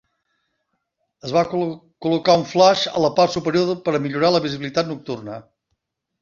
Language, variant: Catalan, Septentrional